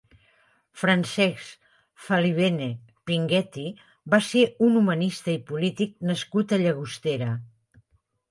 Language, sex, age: Catalan, female, 60-69